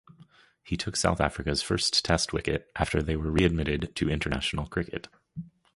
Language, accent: English, United States English